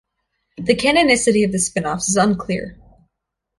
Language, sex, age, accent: English, female, 19-29, United States English